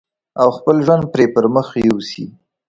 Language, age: Pashto, 19-29